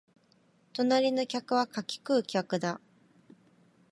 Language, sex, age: Japanese, female, 19-29